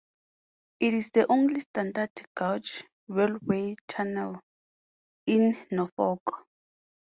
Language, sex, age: English, female, 19-29